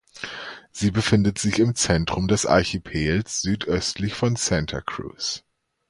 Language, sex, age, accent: German, male, 30-39, Deutschland Deutsch